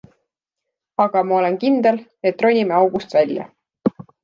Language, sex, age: Estonian, female, 19-29